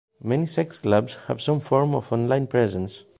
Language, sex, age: English, male, 40-49